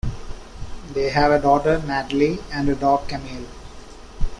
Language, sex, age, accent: English, male, 19-29, India and South Asia (India, Pakistan, Sri Lanka)